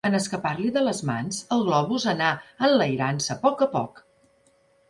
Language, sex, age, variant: Catalan, female, 50-59, Central